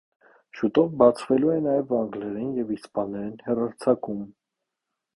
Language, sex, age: Armenian, male, 19-29